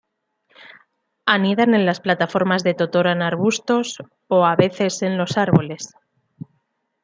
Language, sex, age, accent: Spanish, female, 30-39, España: Centro-Sur peninsular (Madrid, Toledo, Castilla-La Mancha)